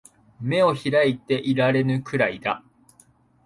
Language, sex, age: Japanese, male, 19-29